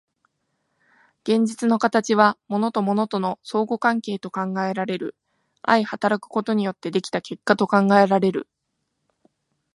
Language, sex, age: Japanese, female, 19-29